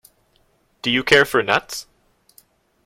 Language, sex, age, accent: English, male, 19-29, United States English